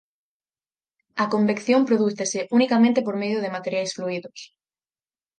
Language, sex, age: Galician, female, 19-29